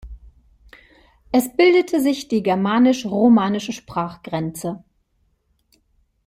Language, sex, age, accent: German, female, 50-59, Deutschland Deutsch